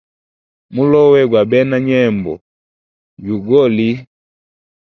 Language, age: Hemba, 19-29